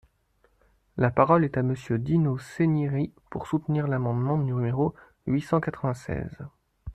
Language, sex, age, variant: French, male, 19-29, Français de métropole